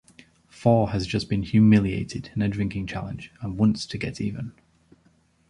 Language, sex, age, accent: English, male, 19-29, England English